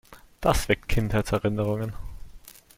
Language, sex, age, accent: German, male, 30-39, Österreichisches Deutsch